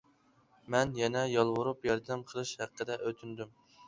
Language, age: Uyghur, 19-29